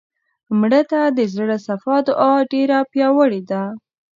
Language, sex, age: Pashto, female, under 19